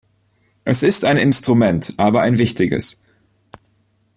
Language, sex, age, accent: German, male, 19-29, Deutschland Deutsch